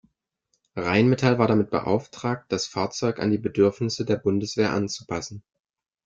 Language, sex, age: German, male, 19-29